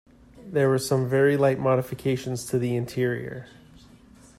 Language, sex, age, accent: English, male, 30-39, Canadian English